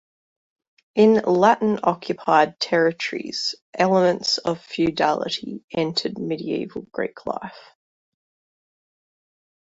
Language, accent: English, Australian English